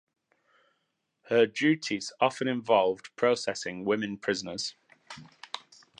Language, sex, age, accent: English, male, 19-29, England English